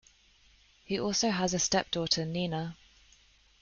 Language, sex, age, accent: English, female, 30-39, England English